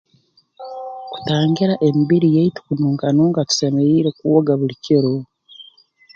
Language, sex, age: Tooro, female, 40-49